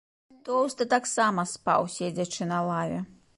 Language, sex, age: Belarusian, female, 30-39